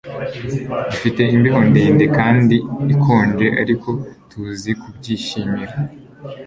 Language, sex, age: Kinyarwanda, male, 19-29